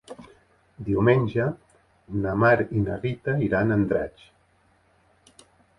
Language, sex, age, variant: Catalan, male, 50-59, Central